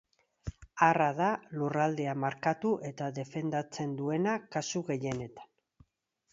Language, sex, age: Basque, female, 50-59